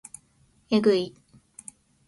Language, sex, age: Japanese, female, 19-29